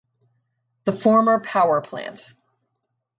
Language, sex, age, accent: English, female, 30-39, United States English